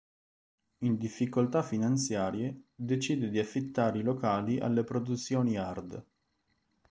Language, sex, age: Italian, male, 19-29